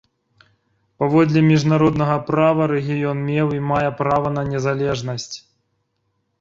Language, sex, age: Belarusian, male, 30-39